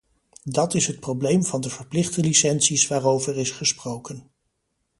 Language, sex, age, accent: Dutch, male, 50-59, Nederlands Nederlands